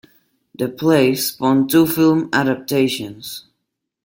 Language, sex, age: English, male, under 19